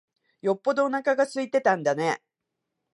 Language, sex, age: Japanese, female, 50-59